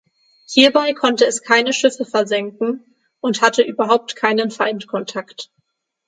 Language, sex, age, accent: German, female, 19-29, Deutschland Deutsch; Hochdeutsch